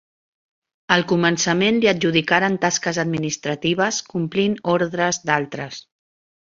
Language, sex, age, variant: Catalan, female, 50-59, Central